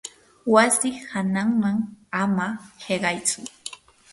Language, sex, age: Yanahuanca Pasco Quechua, female, 19-29